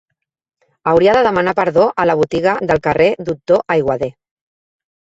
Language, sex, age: Catalan, female, 40-49